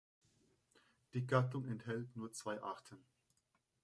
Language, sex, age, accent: German, male, 30-39, Deutschland Deutsch